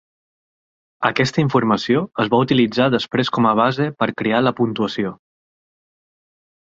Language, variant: Catalan, Central